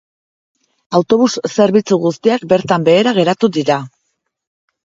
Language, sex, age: Basque, female, 40-49